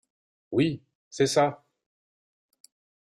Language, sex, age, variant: French, male, 50-59, Français de métropole